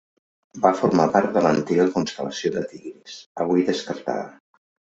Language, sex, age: Catalan, male, 50-59